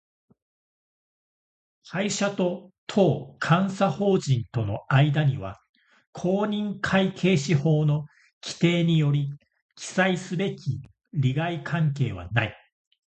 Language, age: Japanese, 40-49